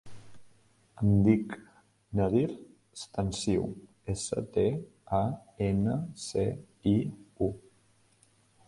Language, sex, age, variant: Catalan, male, 19-29, Septentrional